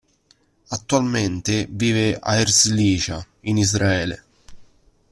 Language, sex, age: Italian, male, 19-29